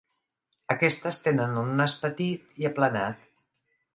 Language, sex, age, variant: Catalan, female, 60-69, Central